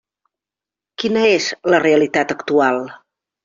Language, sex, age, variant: Catalan, female, 50-59, Central